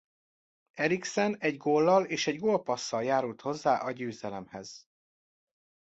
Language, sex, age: Hungarian, male, 40-49